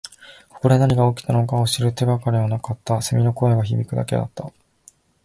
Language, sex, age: Japanese, male, under 19